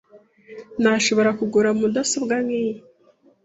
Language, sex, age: Kinyarwanda, female, 19-29